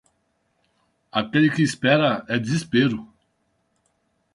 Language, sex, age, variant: Portuguese, male, 40-49, Portuguese (Brasil)